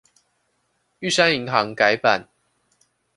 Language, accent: Chinese, 出生地：臺北市